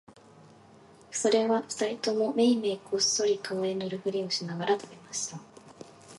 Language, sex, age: Japanese, female, 19-29